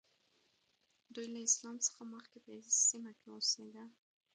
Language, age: Pashto, under 19